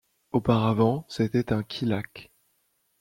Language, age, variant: French, 19-29, Français de métropole